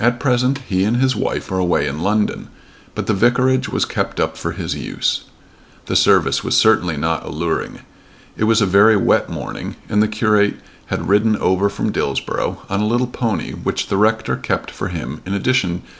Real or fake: real